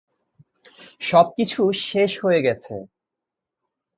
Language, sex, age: Bengali, male, 19-29